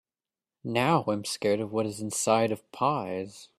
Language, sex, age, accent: English, male, 19-29, United States English